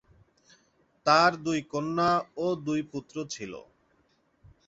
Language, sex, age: Bengali, male, 19-29